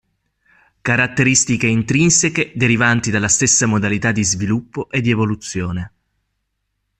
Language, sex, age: Italian, male, 30-39